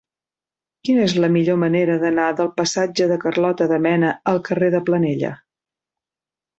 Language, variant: Catalan, Central